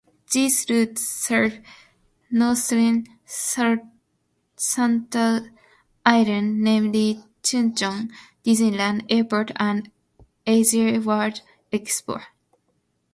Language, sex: English, female